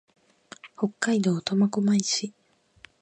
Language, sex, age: Japanese, female, 19-29